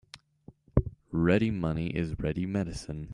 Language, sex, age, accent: English, male, under 19, England English